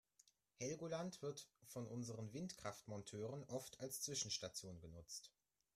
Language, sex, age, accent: German, male, under 19, Deutschland Deutsch